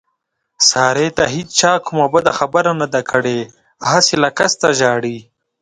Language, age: Pashto, 19-29